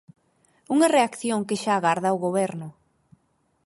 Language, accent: Galician, Normativo (estándar)